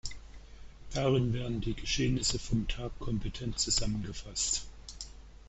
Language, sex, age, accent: German, male, 50-59, Deutschland Deutsch